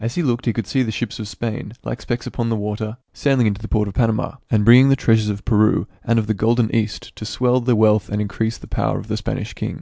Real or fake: real